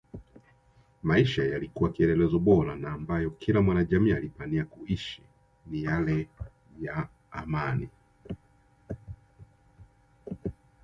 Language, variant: Swahili, Kiswahili cha Bara ya Tanzania